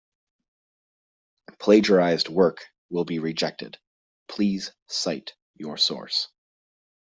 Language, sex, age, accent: English, male, 30-39, United States English